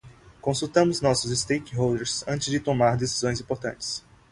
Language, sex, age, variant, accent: Portuguese, male, 19-29, Portuguese (Brasil), Nordestino